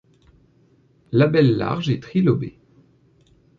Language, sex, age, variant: French, male, 30-39, Français de métropole